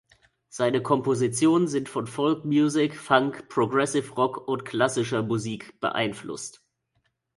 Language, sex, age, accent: German, male, 19-29, Deutschland Deutsch